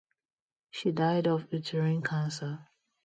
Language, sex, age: English, female, 19-29